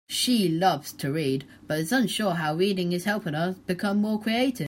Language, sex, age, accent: English, male, under 19, England English